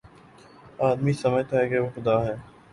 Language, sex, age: Urdu, male, 19-29